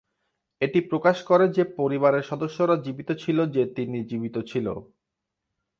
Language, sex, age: Bengali, male, 19-29